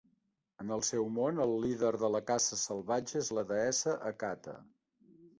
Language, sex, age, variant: Catalan, male, 50-59, Central